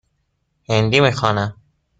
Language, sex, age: Persian, male, 19-29